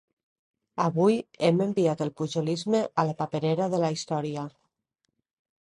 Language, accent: Catalan, valencià